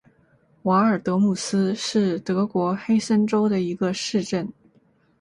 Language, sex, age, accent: Chinese, female, 19-29, 出生地：广东省